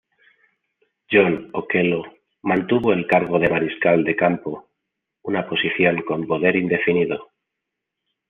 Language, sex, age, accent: Spanish, male, 30-39, España: Centro-Sur peninsular (Madrid, Toledo, Castilla-La Mancha)